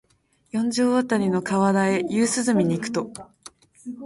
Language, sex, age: Japanese, female, 19-29